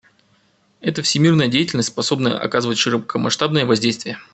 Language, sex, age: Russian, male, 30-39